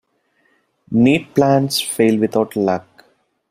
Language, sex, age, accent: English, male, 19-29, India and South Asia (India, Pakistan, Sri Lanka)